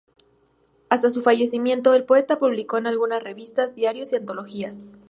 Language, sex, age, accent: Spanish, female, 19-29, México